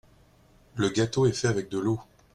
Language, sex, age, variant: French, male, 40-49, Français de métropole